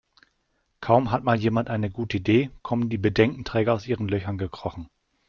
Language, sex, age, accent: German, male, 40-49, Deutschland Deutsch